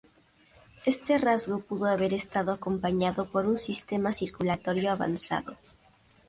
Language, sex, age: Spanish, female, under 19